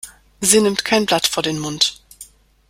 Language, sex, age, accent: German, female, 30-39, Deutschland Deutsch